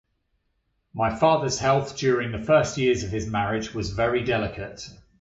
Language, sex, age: English, male, 40-49